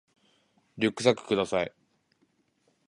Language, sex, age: Japanese, male, 19-29